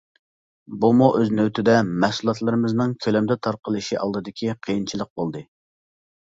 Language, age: Uyghur, 19-29